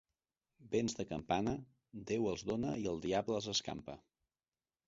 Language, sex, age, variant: Catalan, male, 30-39, Central